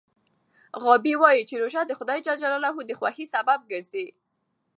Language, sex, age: Pashto, female, under 19